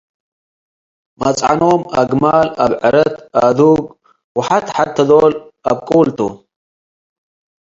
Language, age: Tigre, 30-39